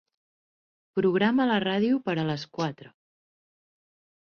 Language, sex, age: Catalan, female, 19-29